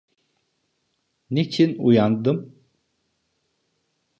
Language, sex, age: Turkish, male, 50-59